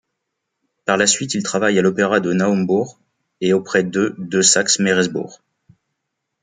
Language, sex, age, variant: French, male, 40-49, Français de métropole